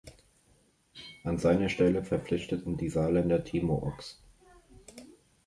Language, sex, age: German, male, 30-39